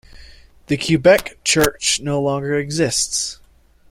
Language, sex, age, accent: English, male, 19-29, United States English